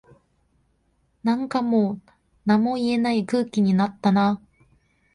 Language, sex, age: Japanese, female, 19-29